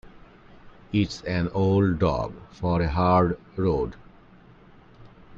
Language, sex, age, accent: English, male, 30-39, India and South Asia (India, Pakistan, Sri Lanka)